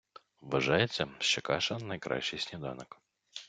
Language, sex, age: Ukrainian, male, 30-39